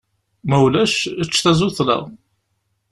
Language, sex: Kabyle, male